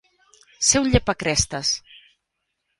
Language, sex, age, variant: Catalan, female, 40-49, Central